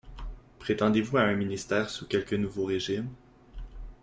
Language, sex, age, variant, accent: French, male, 19-29, Français d'Amérique du Nord, Français du Canada